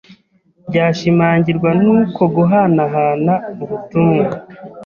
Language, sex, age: Kinyarwanda, male, 30-39